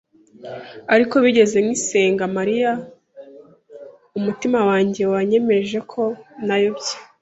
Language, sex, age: Kinyarwanda, female, 19-29